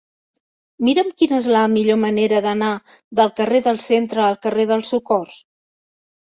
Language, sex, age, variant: Catalan, female, 50-59, Central